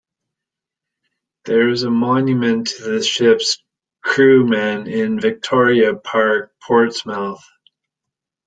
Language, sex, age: English, male, 30-39